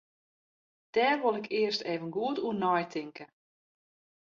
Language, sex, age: Western Frisian, female, 40-49